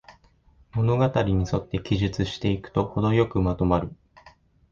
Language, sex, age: Japanese, male, 19-29